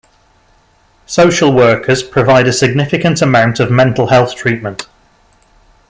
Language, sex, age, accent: English, male, 50-59, England English